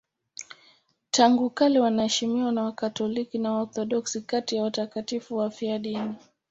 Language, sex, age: Swahili, female, 19-29